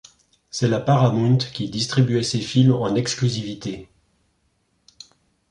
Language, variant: French, Français de métropole